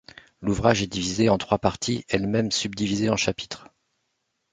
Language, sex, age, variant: French, male, 40-49, Français de métropole